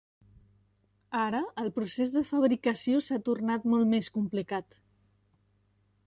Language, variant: Catalan, Central